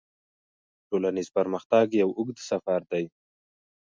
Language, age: Pashto, 19-29